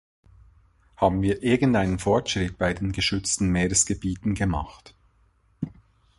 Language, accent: German, Schweizerdeutsch